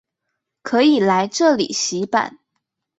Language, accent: Chinese, 出生地：桃園市